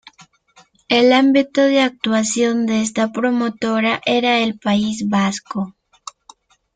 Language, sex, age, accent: Spanish, female, 19-29, América central